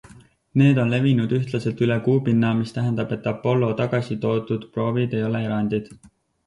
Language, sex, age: Estonian, male, 19-29